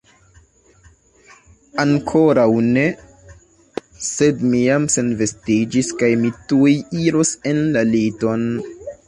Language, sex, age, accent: Esperanto, male, 19-29, Internacia